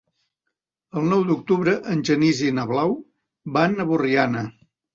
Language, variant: Catalan, Central